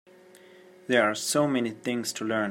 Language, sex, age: English, male, 19-29